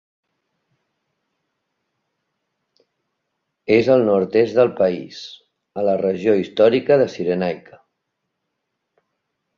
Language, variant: Catalan, Central